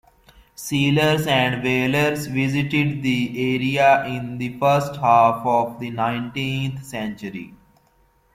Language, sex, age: English, male, 30-39